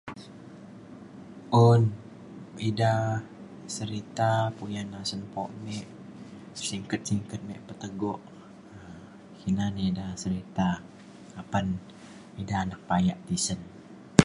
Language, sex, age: Mainstream Kenyah, male, 19-29